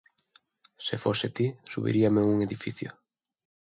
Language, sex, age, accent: Galician, male, 19-29, Normativo (estándar)